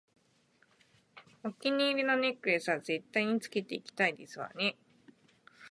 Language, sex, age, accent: Japanese, female, 30-39, 日本人